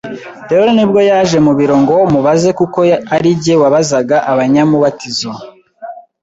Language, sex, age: Kinyarwanda, male, 19-29